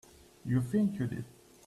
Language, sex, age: English, male, 19-29